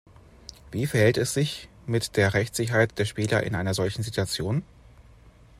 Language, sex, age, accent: German, male, 30-39, Deutschland Deutsch